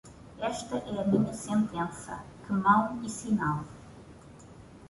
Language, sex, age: Portuguese, female, 30-39